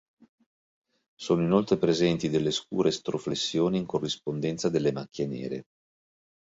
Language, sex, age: Italian, male, 40-49